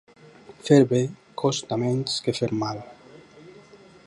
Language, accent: Catalan, valencià